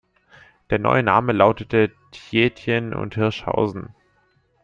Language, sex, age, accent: German, male, under 19, Deutschland Deutsch